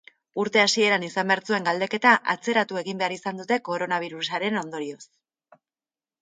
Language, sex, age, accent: Basque, female, 30-39, Erdialdekoa edo Nafarra (Gipuzkoa, Nafarroa)